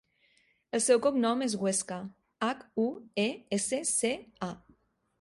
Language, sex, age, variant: Catalan, female, 30-39, Nord-Occidental